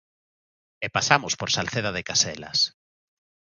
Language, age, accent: Galician, 40-49, Oriental (común en zona oriental)